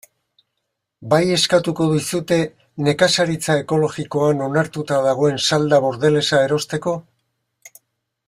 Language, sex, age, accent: Basque, male, 60-69, Mendebalekoa (Araba, Bizkaia, Gipuzkoako mendebaleko herri batzuk)